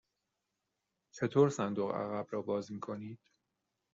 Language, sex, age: Persian, male, 30-39